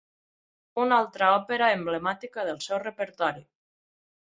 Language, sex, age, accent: Catalan, female, 19-29, Tortosí; Ebrenc